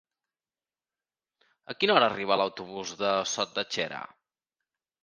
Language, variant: Catalan, Central